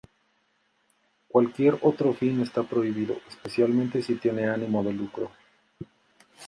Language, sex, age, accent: Spanish, male, 40-49, México